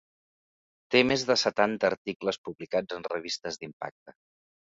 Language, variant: Catalan, Central